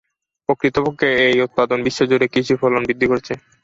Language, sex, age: Bengali, male, 19-29